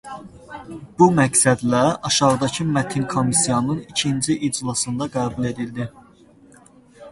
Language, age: Azerbaijani, 19-29